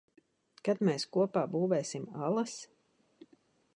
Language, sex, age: Latvian, female, 40-49